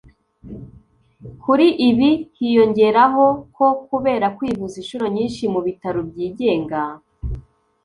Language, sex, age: Kinyarwanda, female, 19-29